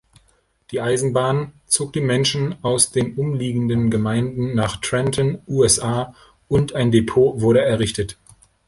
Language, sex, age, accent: German, male, 30-39, Deutschland Deutsch